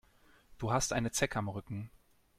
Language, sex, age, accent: German, male, 19-29, Deutschland Deutsch